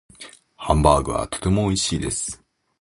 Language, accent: Japanese, 日本人